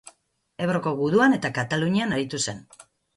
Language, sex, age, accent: Basque, female, 40-49, Mendebalekoa (Araba, Bizkaia, Gipuzkoako mendebaleko herri batzuk)